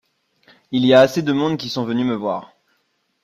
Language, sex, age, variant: French, male, 19-29, Français de métropole